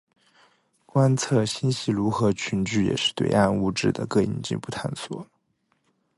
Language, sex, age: Chinese, male, 19-29